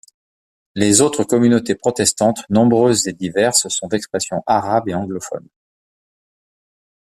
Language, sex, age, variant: French, male, 40-49, Français de métropole